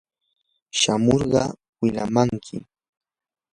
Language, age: Yanahuanca Pasco Quechua, 19-29